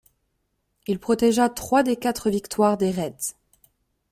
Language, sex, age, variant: French, female, 19-29, Français de métropole